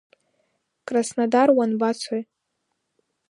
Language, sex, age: Abkhazian, female, under 19